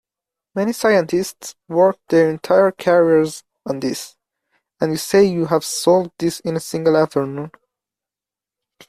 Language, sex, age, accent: English, male, under 19, United States English